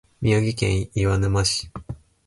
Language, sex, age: Japanese, male, 19-29